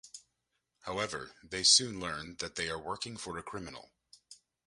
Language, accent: English, United States English